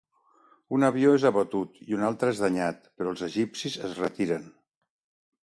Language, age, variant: Catalan, 60-69, Central